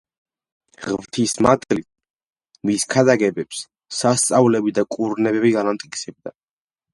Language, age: Georgian, under 19